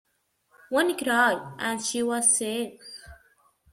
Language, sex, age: English, female, 40-49